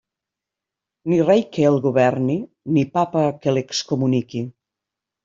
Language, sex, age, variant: Catalan, female, 50-59, Nord-Occidental